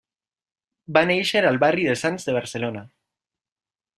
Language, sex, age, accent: Catalan, male, 19-29, valencià